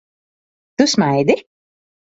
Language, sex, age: Latvian, female, 19-29